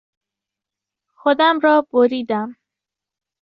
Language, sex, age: Persian, female, under 19